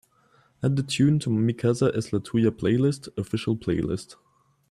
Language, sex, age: English, male, 19-29